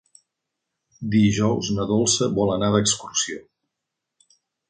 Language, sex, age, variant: Catalan, male, 50-59, Septentrional